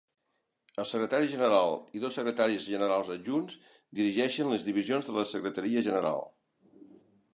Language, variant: Catalan, Central